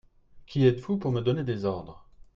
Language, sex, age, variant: French, male, 30-39, Français de métropole